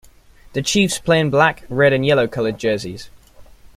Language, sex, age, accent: English, male, under 19, England English